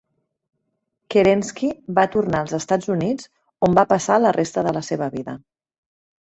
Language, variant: Catalan, Central